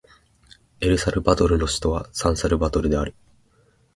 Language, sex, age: Japanese, male, 19-29